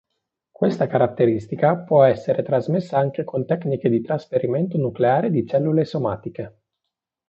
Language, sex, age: Italian, male, 19-29